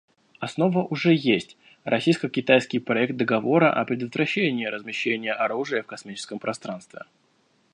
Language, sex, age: Russian, male, 19-29